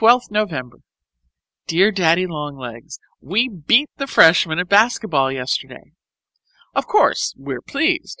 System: none